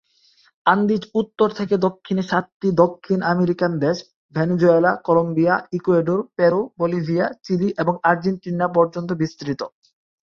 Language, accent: Bengali, Bangladeshi; শুদ্ধ বাংলা